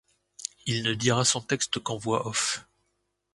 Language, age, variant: French, 40-49, Français de métropole